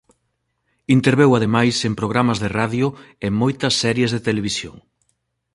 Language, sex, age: Galician, male, 40-49